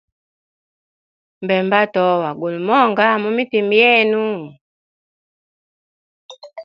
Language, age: Hemba, 19-29